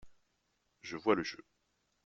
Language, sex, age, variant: French, male, 30-39, Français de métropole